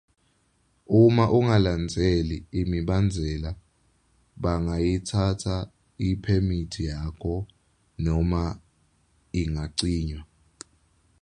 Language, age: Swati, 19-29